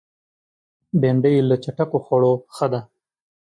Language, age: Pashto, 19-29